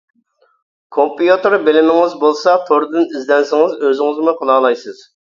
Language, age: Uyghur, 40-49